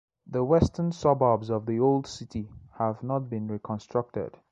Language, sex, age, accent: English, male, 19-29, Southern African (South Africa, Zimbabwe, Namibia)